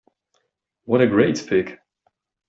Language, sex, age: English, male, 19-29